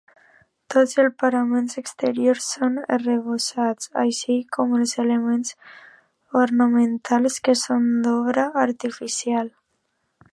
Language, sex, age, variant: Catalan, female, under 19, Alacantí